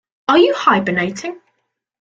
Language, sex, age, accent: English, male, under 19, England English